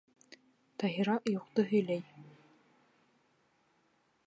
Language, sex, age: Bashkir, female, 19-29